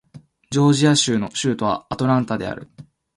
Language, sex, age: Japanese, male, 19-29